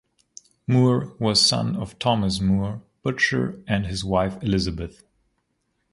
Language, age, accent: English, 19-29, United States English